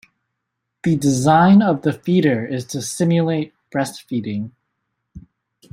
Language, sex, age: English, male, 19-29